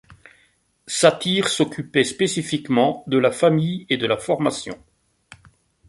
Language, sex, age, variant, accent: French, male, 50-59, Français d'Europe, Français de Belgique